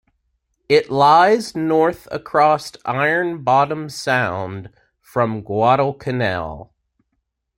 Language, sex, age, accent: English, male, 40-49, United States English